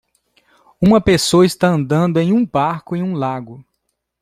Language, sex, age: Portuguese, male, 40-49